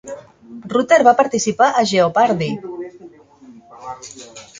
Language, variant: Catalan, Central